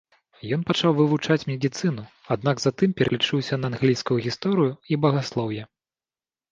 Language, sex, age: Belarusian, male, 30-39